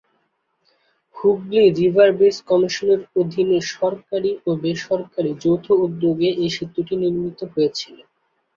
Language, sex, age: Bengali, male, 19-29